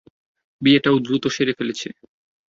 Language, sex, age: Bengali, male, 19-29